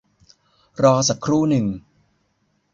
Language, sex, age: Thai, male, 19-29